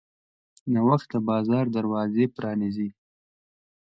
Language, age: Pashto, 19-29